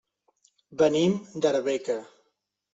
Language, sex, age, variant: Catalan, male, 30-39, Central